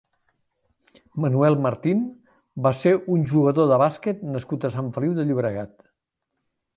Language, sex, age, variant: Catalan, male, 70-79, Central